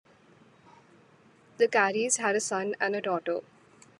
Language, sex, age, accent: English, female, 19-29, India and South Asia (India, Pakistan, Sri Lanka)